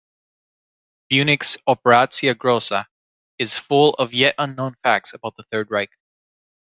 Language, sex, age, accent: English, male, 19-29, United States English